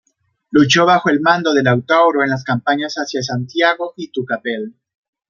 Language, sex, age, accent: Spanish, male, 30-39, México